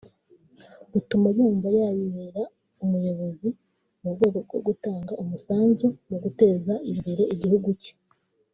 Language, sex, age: Kinyarwanda, female, 19-29